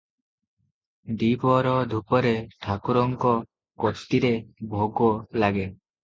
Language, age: Odia, 19-29